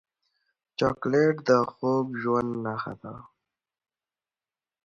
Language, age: Pashto, under 19